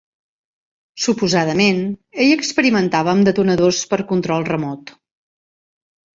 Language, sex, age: Catalan, female, 40-49